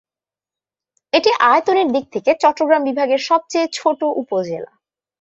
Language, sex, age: Bengali, female, 19-29